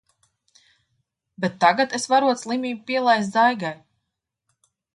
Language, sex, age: Latvian, female, 30-39